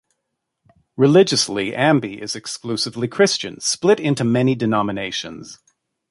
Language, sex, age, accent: English, male, 50-59, United States English